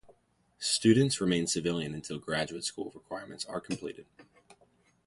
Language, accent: English, United States English